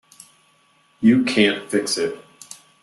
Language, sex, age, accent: English, male, 30-39, United States English